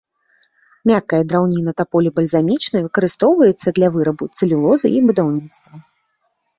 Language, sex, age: Belarusian, female, 30-39